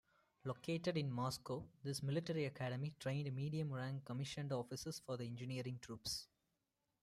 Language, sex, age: English, male, under 19